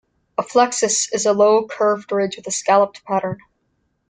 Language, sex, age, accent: English, female, under 19, United States English